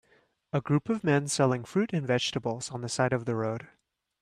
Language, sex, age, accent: English, male, 30-39, United States English